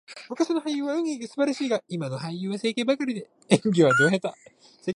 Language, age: Japanese, 30-39